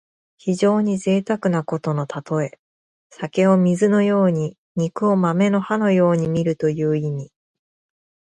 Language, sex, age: Japanese, female, 30-39